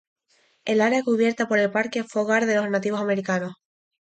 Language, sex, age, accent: Spanish, female, 19-29, España: Islas Canarias